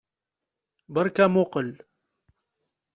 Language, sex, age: Kabyle, male, 30-39